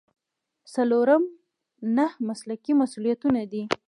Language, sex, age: Pashto, female, 19-29